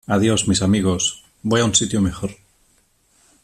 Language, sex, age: Spanish, male, 40-49